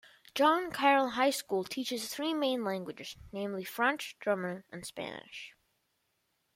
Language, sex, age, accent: English, male, under 19, United States English